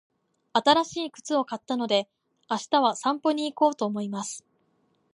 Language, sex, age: Japanese, female, 19-29